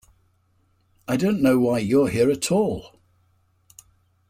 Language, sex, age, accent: English, male, 70-79, England English